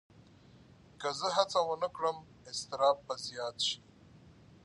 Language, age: Pashto, 30-39